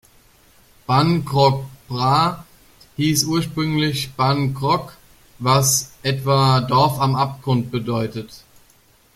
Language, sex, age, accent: German, male, 19-29, Deutschland Deutsch